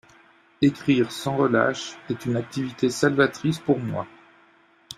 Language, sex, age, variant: French, male, 50-59, Français de métropole